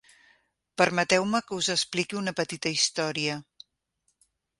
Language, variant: Catalan, Central